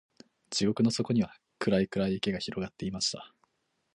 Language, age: Japanese, 19-29